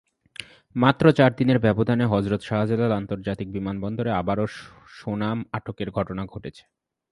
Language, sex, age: Bengali, male, 19-29